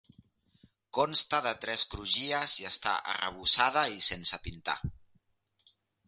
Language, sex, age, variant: Catalan, male, 40-49, Central